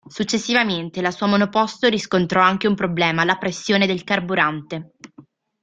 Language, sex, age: Italian, female, 19-29